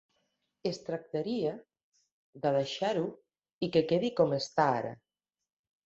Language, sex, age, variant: Catalan, female, 50-59, Central